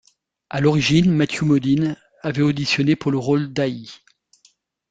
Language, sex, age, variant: French, male, 50-59, Français de métropole